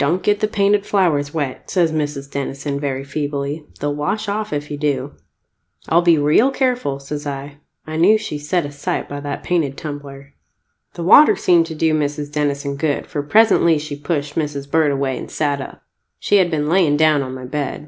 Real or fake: real